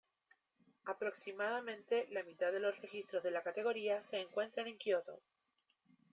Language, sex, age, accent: Spanish, female, 19-29, Chileno: Chile, Cuyo